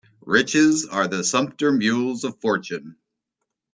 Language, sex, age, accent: English, male, 40-49, United States English